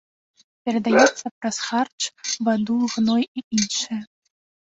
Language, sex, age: Belarusian, female, under 19